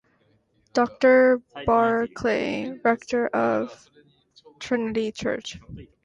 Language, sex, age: English, female, 19-29